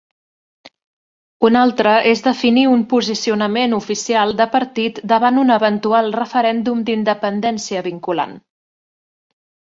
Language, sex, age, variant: Catalan, female, 40-49, Central